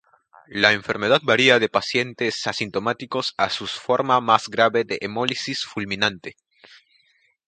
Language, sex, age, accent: Spanish, male, under 19, Andino-Pacífico: Colombia, Perú, Ecuador, oeste de Bolivia y Venezuela andina